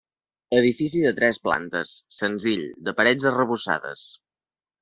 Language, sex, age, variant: Catalan, male, under 19, Central